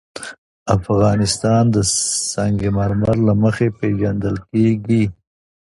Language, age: Pashto, 40-49